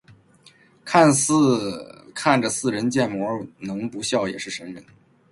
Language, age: Chinese, 30-39